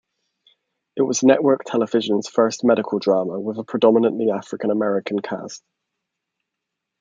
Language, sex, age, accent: English, male, 19-29, England English